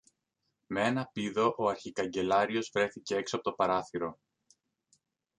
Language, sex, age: Greek, male, 30-39